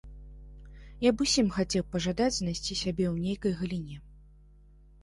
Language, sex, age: Belarusian, female, 30-39